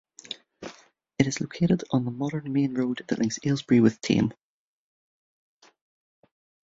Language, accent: English, Irish English